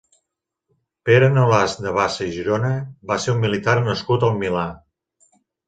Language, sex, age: Catalan, male, 40-49